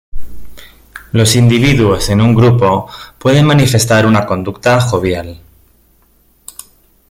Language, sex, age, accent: Spanish, male, 30-39, España: Centro-Sur peninsular (Madrid, Toledo, Castilla-La Mancha)